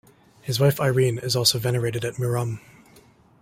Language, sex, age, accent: English, male, 19-29, Canadian English